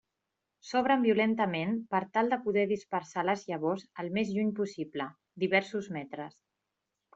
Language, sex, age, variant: Catalan, female, 40-49, Central